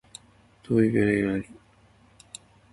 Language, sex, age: Japanese, male, 50-59